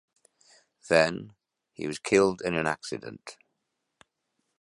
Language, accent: English, Welsh English